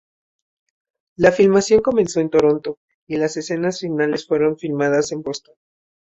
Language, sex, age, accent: Spanish, male, 19-29, México